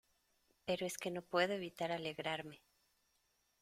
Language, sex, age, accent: Spanish, female, 40-49, México